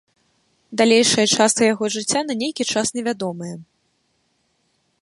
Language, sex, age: Belarusian, female, 19-29